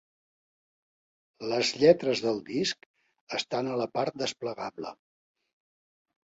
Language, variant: Catalan, Central